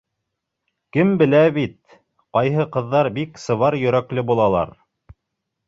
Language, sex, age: Bashkir, male, 30-39